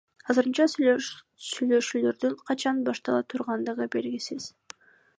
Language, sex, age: Kyrgyz, female, under 19